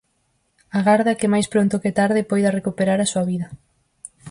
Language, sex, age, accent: Galician, female, 19-29, Oriental (común en zona oriental)